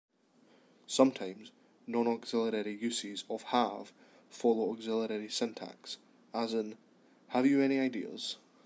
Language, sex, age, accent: English, male, 19-29, Scottish English